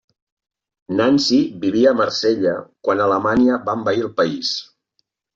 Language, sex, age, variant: Catalan, male, 50-59, Central